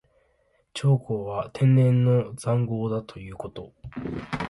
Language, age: Japanese, 19-29